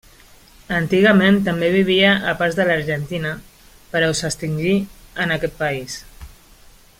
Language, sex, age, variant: Catalan, female, 30-39, Central